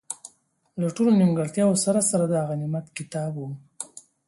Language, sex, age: Pashto, male, 19-29